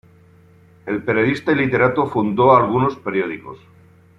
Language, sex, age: Spanish, male, 50-59